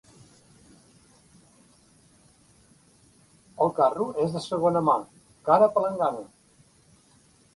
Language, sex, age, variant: Catalan, male, 60-69, Central